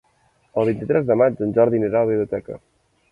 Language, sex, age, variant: Catalan, male, 19-29, Central